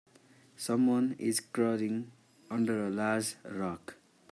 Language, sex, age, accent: English, male, 19-29, India and South Asia (India, Pakistan, Sri Lanka)